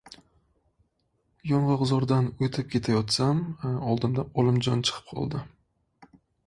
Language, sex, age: Uzbek, male, 19-29